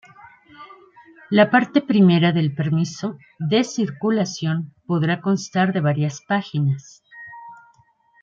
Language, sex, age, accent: Spanish, female, 50-59, México